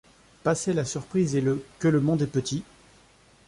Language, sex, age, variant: French, male, 30-39, Français de métropole